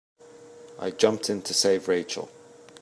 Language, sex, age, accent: English, male, 30-39, England English